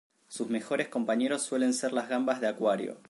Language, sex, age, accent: Spanish, male, 19-29, Rioplatense: Argentina, Uruguay, este de Bolivia, Paraguay